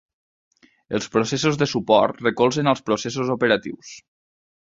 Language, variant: Catalan, Nord-Occidental